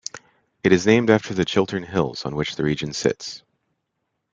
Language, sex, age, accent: English, male, 30-39, United States English